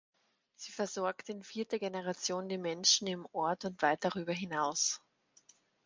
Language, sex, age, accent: German, female, 30-39, Österreichisches Deutsch